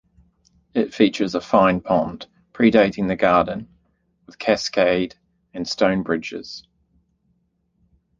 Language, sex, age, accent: English, male, 30-39, New Zealand English